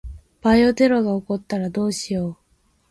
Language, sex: Japanese, female